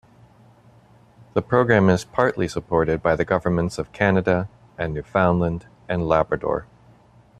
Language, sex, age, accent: English, male, 40-49, United States English